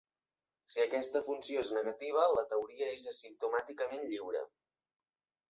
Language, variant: Catalan, Central